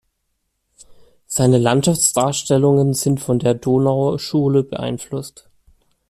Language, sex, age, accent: German, male, 19-29, Deutschland Deutsch